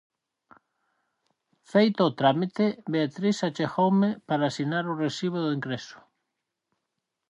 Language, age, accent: Galician, 40-49, Atlántico (seseo e gheada)